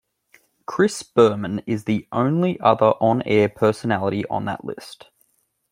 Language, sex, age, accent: English, male, 30-39, Australian English